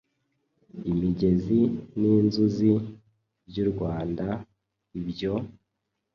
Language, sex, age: Kinyarwanda, male, 19-29